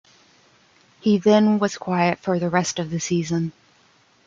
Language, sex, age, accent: English, female, 19-29, United States English